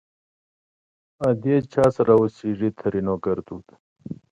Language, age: Pashto, 30-39